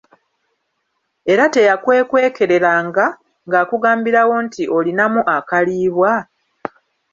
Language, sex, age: Ganda, female, 30-39